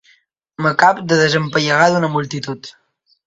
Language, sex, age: Catalan, male, under 19